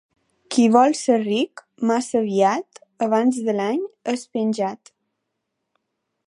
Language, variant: Catalan, Balear